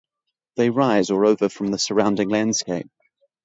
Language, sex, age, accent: English, male, 30-39, England English; New Zealand English